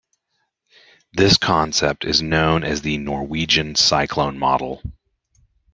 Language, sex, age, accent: English, male, 40-49, United States English